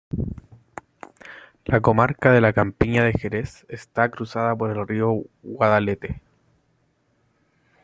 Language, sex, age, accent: Spanish, male, 19-29, Chileno: Chile, Cuyo